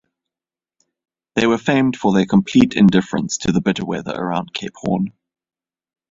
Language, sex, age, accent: English, male, 19-29, Southern African (South Africa, Zimbabwe, Namibia)